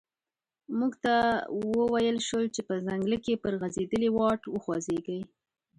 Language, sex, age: Pashto, female, 19-29